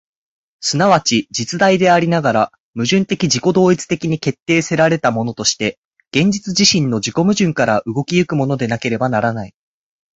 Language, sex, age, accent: Japanese, male, 19-29, 標準語